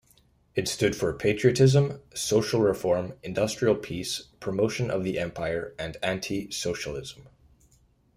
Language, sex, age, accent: English, male, 19-29, Canadian English